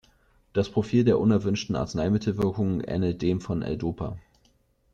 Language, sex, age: German, male, 19-29